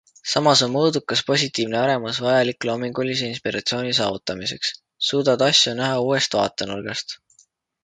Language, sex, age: Estonian, male, 19-29